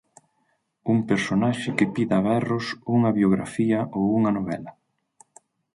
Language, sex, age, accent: Galician, male, 30-39, Normativo (estándar)